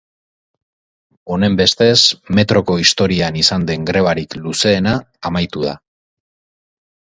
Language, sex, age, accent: Basque, male, 30-39, Erdialdekoa edo Nafarra (Gipuzkoa, Nafarroa)